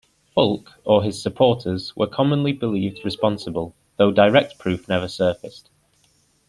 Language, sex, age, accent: English, male, 19-29, England English